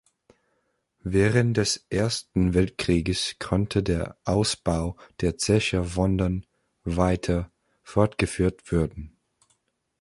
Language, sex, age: German, male, 19-29